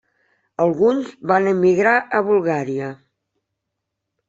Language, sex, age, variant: Catalan, female, 50-59, Nord-Occidental